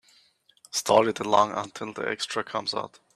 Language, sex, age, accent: English, male, 19-29, England English